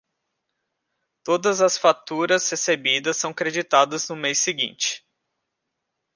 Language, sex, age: Portuguese, male, 19-29